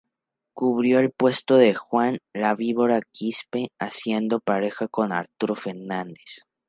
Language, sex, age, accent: Spanish, male, under 19, México